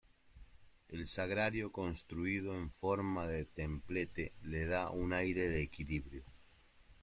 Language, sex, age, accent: Spanish, male, 40-49, Rioplatense: Argentina, Uruguay, este de Bolivia, Paraguay